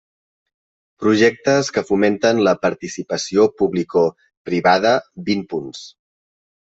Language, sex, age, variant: Catalan, male, 30-39, Central